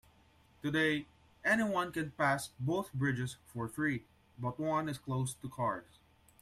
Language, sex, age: English, male, 19-29